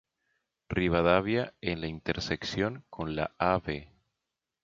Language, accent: Spanish, Andino-Pacífico: Colombia, Perú, Ecuador, oeste de Bolivia y Venezuela andina